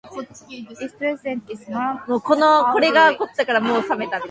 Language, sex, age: English, female, 19-29